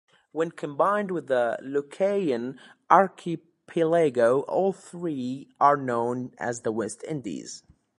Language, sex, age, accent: English, male, 19-29, England English